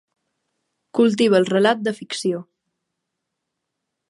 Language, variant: Catalan, Balear